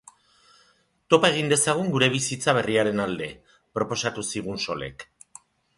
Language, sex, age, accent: Basque, male, 60-69, Erdialdekoa edo Nafarra (Gipuzkoa, Nafarroa)